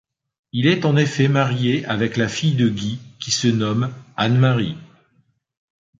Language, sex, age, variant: French, male, 50-59, Français de métropole